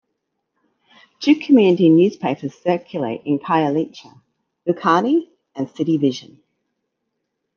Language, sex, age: English, female, 40-49